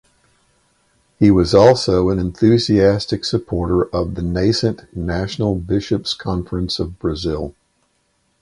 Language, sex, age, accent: English, male, 60-69, United States English